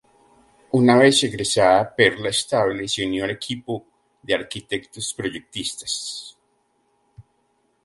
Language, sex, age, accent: Spanish, male, 50-59, Andino-Pacífico: Colombia, Perú, Ecuador, oeste de Bolivia y Venezuela andina